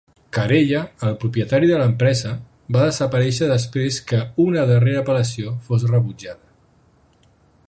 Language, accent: Catalan, central; valencià